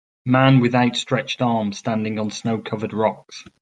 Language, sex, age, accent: English, male, 40-49, England English